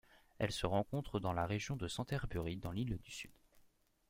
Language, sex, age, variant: French, male, 19-29, Français de métropole